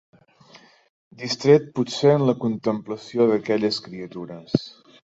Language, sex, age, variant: Catalan, male, 30-39, Central